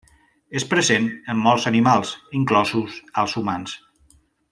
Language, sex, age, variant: Catalan, male, 40-49, Central